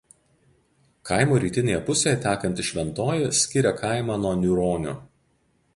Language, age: Lithuanian, 40-49